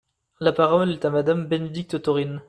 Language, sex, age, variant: French, male, 19-29, Français d'Europe